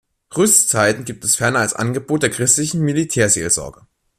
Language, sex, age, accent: German, male, under 19, Deutschland Deutsch